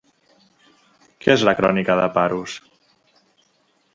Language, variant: Catalan, Central